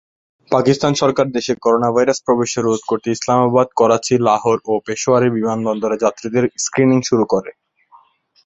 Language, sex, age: Bengali, male, 19-29